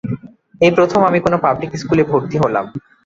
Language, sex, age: Bengali, male, 19-29